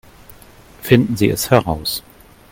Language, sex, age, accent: German, male, 40-49, Deutschland Deutsch